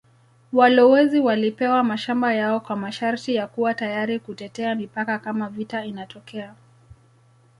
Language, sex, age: Swahili, male, 30-39